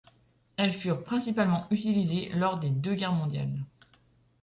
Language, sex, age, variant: French, female, 30-39, Français de métropole